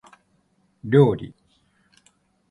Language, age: Japanese, 60-69